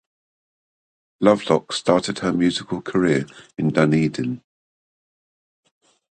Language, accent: English, England English